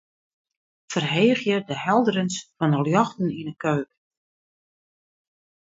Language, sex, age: Western Frisian, female, 60-69